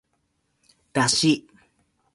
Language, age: Japanese, 50-59